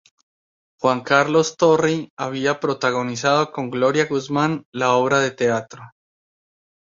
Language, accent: Spanish, Andino-Pacífico: Colombia, Perú, Ecuador, oeste de Bolivia y Venezuela andina